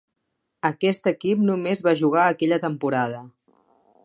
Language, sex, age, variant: Catalan, female, 30-39, Central